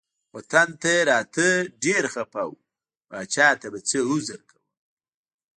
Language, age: Pashto, 40-49